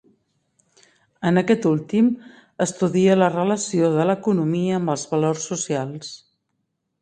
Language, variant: Catalan, Central